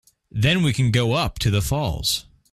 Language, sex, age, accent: English, male, under 19, United States English